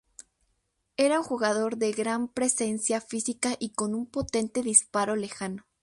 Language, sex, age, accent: Spanish, female, under 19, México